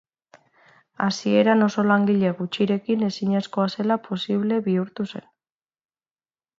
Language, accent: Basque, Mendebalekoa (Araba, Bizkaia, Gipuzkoako mendebaleko herri batzuk)